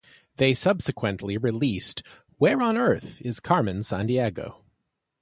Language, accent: English, United States English